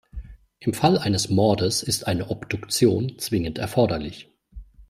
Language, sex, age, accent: German, male, 40-49, Deutschland Deutsch